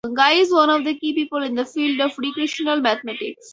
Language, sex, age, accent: English, female, 19-29, United States English